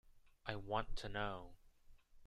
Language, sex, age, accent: English, male, 19-29, United States English